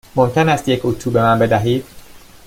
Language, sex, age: Persian, male, 19-29